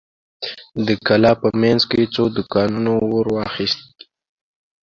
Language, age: Pashto, 19-29